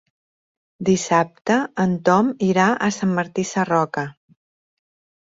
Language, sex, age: Catalan, female, 40-49